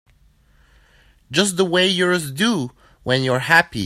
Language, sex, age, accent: English, male, 19-29, Canadian English